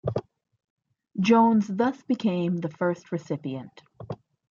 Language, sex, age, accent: English, female, 30-39, United States English